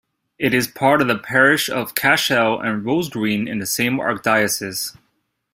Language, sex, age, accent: English, male, 30-39, United States English